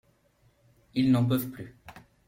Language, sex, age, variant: French, male, 19-29, Français de métropole